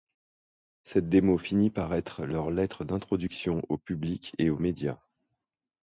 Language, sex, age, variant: French, male, 40-49, Français de métropole